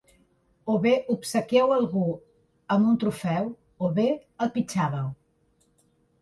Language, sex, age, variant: Catalan, female, 40-49, Central